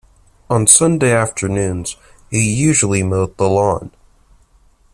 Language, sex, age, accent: English, male, 19-29, United States English